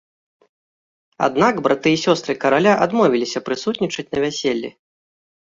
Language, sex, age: Belarusian, male, 30-39